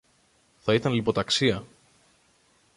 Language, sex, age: Greek, male, 30-39